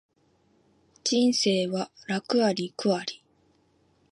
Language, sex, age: Japanese, female, 19-29